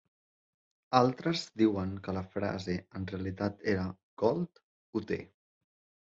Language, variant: Catalan, Central